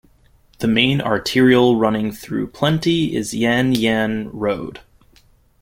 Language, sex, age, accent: English, male, 19-29, United States English